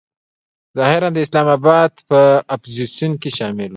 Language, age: Pashto, 19-29